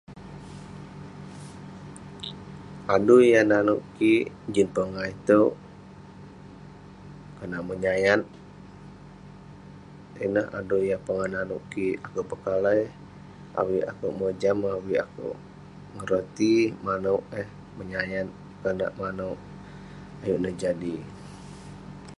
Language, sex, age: Western Penan, male, 19-29